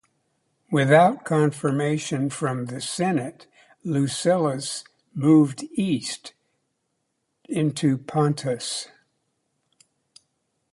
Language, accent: English, United States English